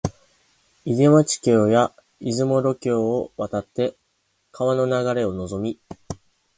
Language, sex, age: Japanese, male, 19-29